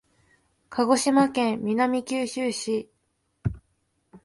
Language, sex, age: Japanese, female, 19-29